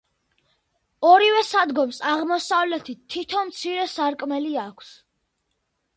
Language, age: Georgian, under 19